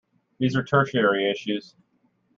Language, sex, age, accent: English, male, 30-39, United States English